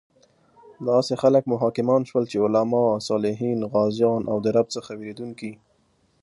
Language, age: Pashto, 19-29